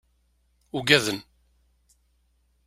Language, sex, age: Kabyle, male, 40-49